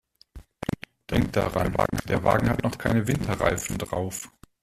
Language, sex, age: German, male, 40-49